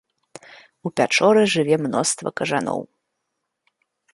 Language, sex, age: Belarusian, female, 30-39